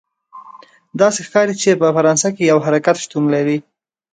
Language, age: Pashto, 19-29